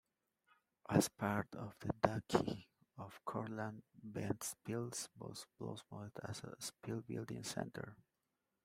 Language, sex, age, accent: English, male, 30-39, Southern African (South Africa, Zimbabwe, Namibia)